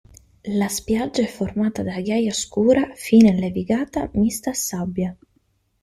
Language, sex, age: Italian, female, 19-29